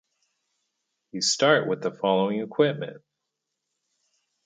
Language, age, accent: English, 30-39, United States English